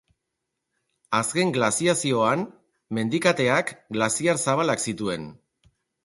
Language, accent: Basque, Erdialdekoa edo Nafarra (Gipuzkoa, Nafarroa)